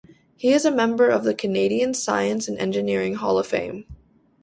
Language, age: English, 19-29